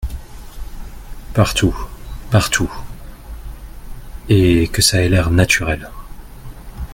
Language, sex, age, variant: French, male, 30-39, Français de métropole